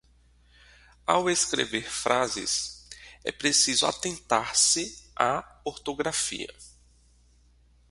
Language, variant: Portuguese, Portuguese (Brasil)